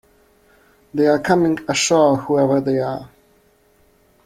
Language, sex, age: English, male, 30-39